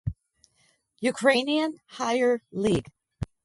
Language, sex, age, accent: English, female, 50-59, United States English